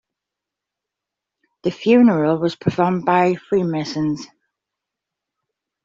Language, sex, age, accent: English, female, 40-49, England English